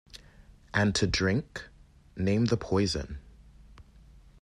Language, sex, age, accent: English, male, 19-29, United States English